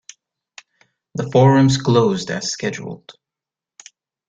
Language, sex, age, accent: English, male, 19-29, United States English